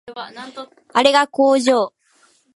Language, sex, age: Japanese, female, under 19